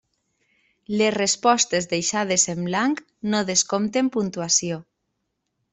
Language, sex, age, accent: Catalan, female, 30-39, valencià